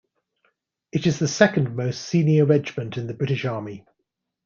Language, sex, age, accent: English, male, 50-59, England English